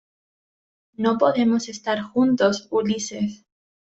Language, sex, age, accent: Spanish, female, under 19, España: Sur peninsular (Andalucia, Extremadura, Murcia)